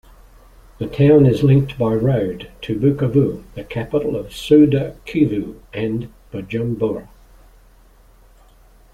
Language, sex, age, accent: English, male, 70-79, Australian English